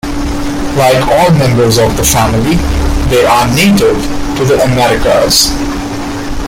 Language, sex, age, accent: English, male, 19-29, India and South Asia (India, Pakistan, Sri Lanka)